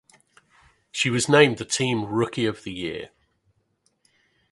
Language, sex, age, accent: English, male, 50-59, England English